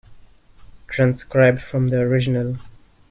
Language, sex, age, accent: English, male, 19-29, England English